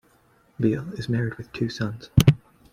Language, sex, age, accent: English, male, 30-39, United States English